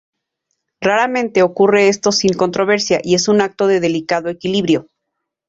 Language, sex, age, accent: Spanish, female, 40-49, México